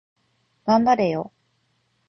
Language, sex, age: Japanese, female, 30-39